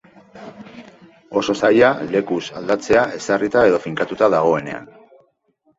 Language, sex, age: Basque, male, 40-49